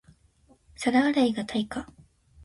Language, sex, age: Japanese, female, 19-29